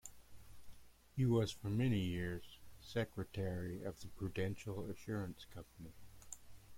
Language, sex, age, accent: English, male, 50-59, United States English